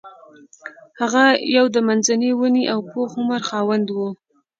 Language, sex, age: Pashto, female, 19-29